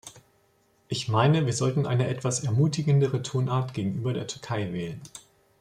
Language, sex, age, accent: German, male, 40-49, Deutschland Deutsch